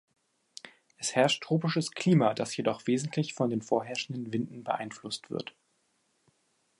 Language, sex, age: German, male, 19-29